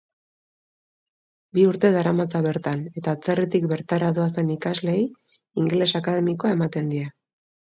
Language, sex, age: Basque, female, 30-39